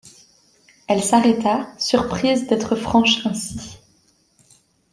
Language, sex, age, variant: French, female, 19-29, Français de métropole